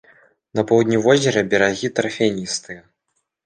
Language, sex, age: Belarusian, male, 19-29